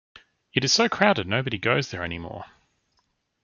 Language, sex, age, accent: English, male, 30-39, Australian English